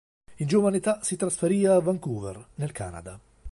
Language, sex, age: Italian, male, 50-59